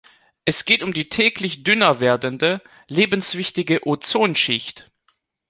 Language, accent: German, Deutschland Deutsch